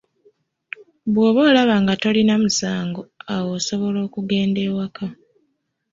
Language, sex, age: Ganda, female, 19-29